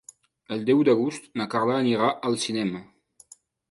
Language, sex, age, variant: Catalan, male, 19-29, Septentrional